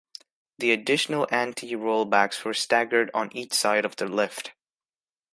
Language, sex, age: English, male, under 19